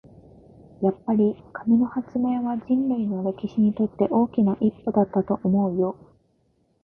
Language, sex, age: Japanese, female, under 19